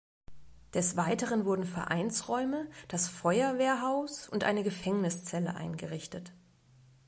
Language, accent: German, Deutschland Deutsch